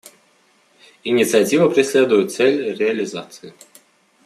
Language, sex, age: Russian, male, 19-29